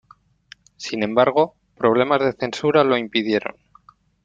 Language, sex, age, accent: Spanish, male, 40-49, España: Norte peninsular (Asturias, Castilla y León, Cantabria, País Vasco, Navarra, Aragón, La Rioja, Guadalajara, Cuenca)